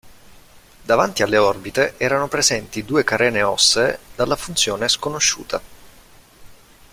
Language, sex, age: Italian, male, 30-39